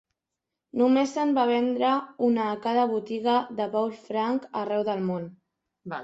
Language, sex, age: Catalan, female, 40-49